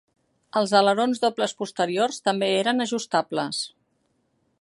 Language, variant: Catalan, Central